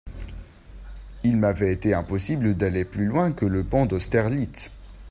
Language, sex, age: French, male, under 19